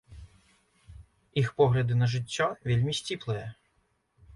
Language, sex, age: Belarusian, male, 30-39